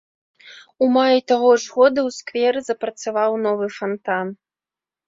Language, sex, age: Belarusian, female, 19-29